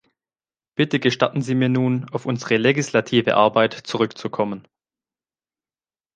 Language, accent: German, Deutschland Deutsch